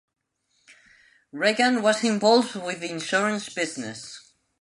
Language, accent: English, England English